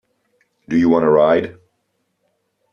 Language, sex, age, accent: English, male, 30-39, United States English